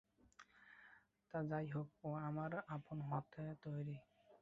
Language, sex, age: Bengali, male, under 19